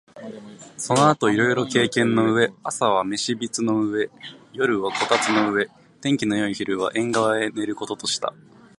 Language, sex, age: Japanese, male, 19-29